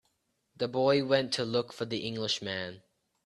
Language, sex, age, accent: English, male, under 19, Australian English